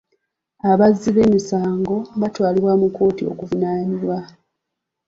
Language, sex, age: Ganda, female, 40-49